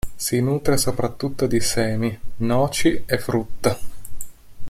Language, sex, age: Italian, male, 30-39